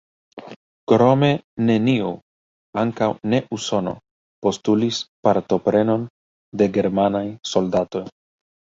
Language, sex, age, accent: Esperanto, male, 30-39, Internacia